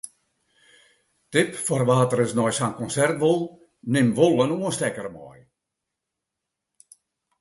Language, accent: Western Frisian, Klaaifrysk